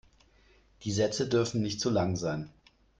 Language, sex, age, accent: German, male, 30-39, Deutschland Deutsch